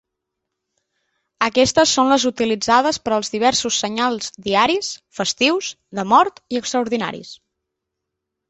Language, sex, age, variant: Catalan, female, 19-29, Nord-Occidental